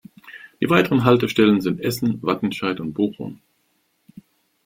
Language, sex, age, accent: German, male, 60-69, Deutschland Deutsch